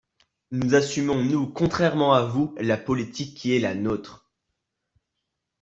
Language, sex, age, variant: French, male, under 19, Français de métropole